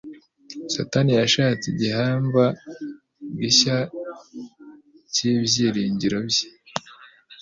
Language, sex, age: Kinyarwanda, female, 30-39